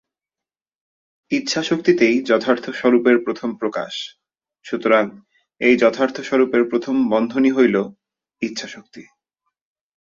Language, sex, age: Bengali, male, 19-29